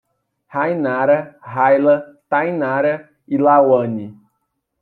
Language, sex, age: Portuguese, male, 19-29